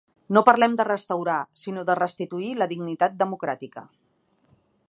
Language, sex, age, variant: Catalan, female, 40-49, Central